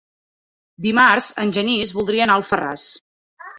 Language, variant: Catalan, Central